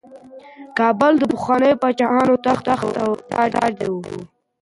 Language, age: Pashto, 19-29